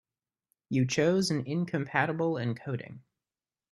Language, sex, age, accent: English, male, 19-29, United States English